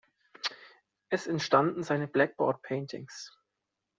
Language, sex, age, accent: German, male, 30-39, Deutschland Deutsch